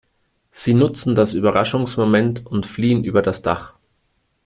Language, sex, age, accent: German, male, 40-49, Deutschland Deutsch